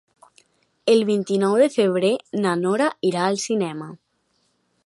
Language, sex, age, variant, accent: Catalan, female, 19-29, Nord-Occidental, central